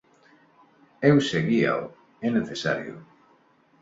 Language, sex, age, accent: Galician, male, 40-49, Neofalante